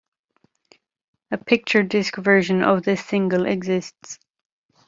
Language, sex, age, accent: English, female, 19-29, Irish English